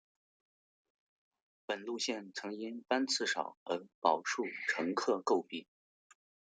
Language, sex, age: Chinese, male, 19-29